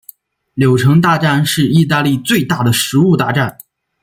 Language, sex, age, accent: Chinese, male, 19-29, 出生地：山西省